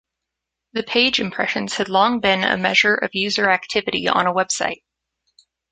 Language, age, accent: English, 19-29, United States English